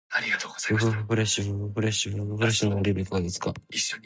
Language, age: Japanese, 19-29